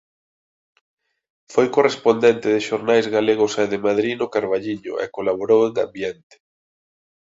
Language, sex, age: Galician, male, 30-39